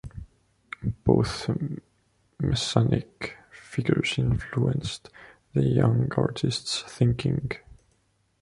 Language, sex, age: English, male, 19-29